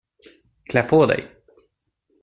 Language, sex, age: Swedish, male, 19-29